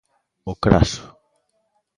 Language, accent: Galician, Normativo (estándar)